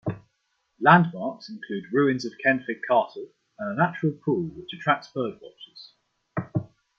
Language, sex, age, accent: English, male, 19-29, England English